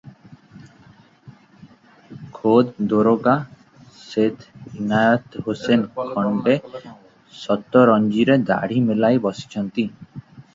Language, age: Odia, 19-29